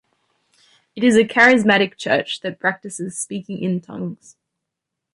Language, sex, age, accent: English, female, 19-29, Australian English